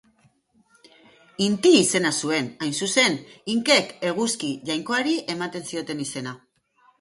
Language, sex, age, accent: Basque, female, 40-49, Mendebalekoa (Araba, Bizkaia, Gipuzkoako mendebaleko herri batzuk)